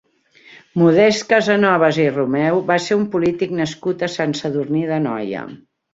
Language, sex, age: Catalan, female, 50-59